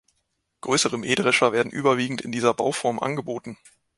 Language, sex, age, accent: German, male, 19-29, Deutschland Deutsch